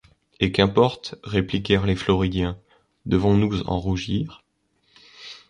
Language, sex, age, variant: French, male, under 19, Français de métropole